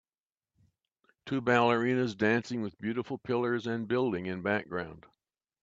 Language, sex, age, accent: English, male, 70-79, United States English